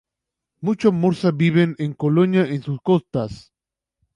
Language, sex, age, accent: Spanish, male, 19-29, Chileno: Chile, Cuyo